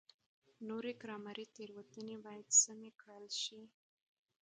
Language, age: Pashto, under 19